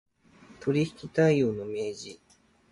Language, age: Japanese, 30-39